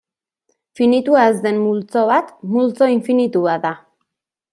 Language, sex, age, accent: Basque, female, 30-39, Erdialdekoa edo Nafarra (Gipuzkoa, Nafarroa)